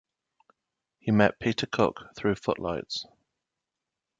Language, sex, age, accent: English, male, 40-49, England English